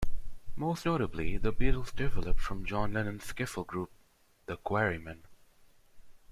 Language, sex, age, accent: English, male, under 19, India and South Asia (India, Pakistan, Sri Lanka)